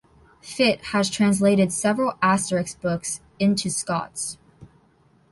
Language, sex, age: English, female, under 19